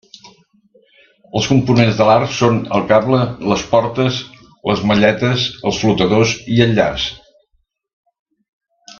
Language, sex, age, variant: Catalan, male, 70-79, Central